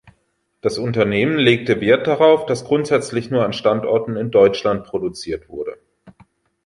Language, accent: German, Deutschland Deutsch